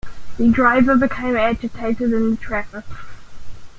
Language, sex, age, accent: English, male, under 19, New Zealand English